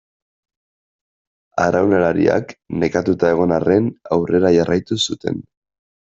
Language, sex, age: Basque, male, 19-29